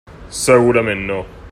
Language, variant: Catalan, Central